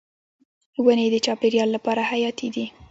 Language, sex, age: Pashto, female, 19-29